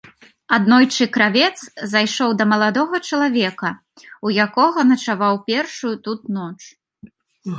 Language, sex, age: Belarusian, female, 19-29